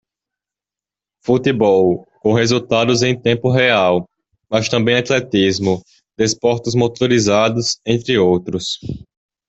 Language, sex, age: Portuguese, male, under 19